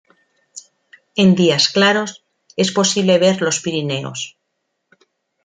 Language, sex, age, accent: Spanish, female, 40-49, España: Norte peninsular (Asturias, Castilla y León, Cantabria, País Vasco, Navarra, Aragón, La Rioja, Guadalajara, Cuenca)